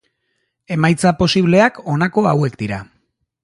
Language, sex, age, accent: Basque, male, 30-39, Erdialdekoa edo Nafarra (Gipuzkoa, Nafarroa)